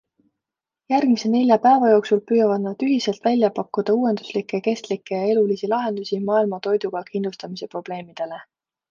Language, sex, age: Estonian, female, 30-39